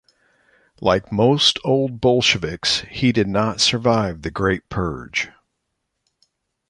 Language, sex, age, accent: English, male, 60-69, United States English